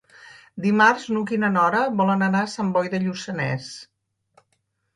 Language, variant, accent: Catalan, Central, central